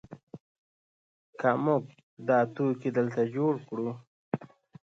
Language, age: Pashto, 30-39